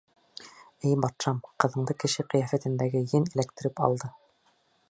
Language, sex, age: Bashkir, male, 30-39